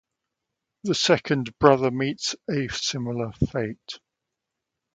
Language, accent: English, England English